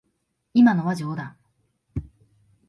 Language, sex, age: Japanese, female, 19-29